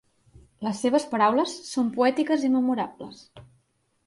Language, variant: Catalan, Central